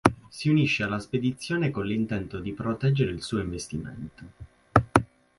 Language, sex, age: Italian, male, 19-29